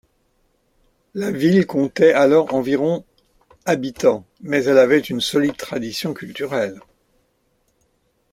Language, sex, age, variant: French, male, 70-79, Français de métropole